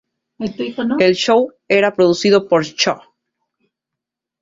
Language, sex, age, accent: Spanish, female, 40-49, México